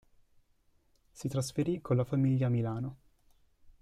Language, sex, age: Italian, male, 19-29